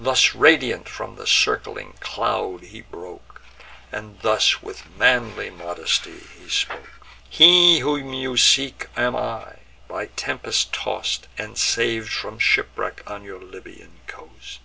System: none